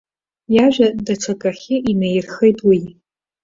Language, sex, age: Abkhazian, female, 19-29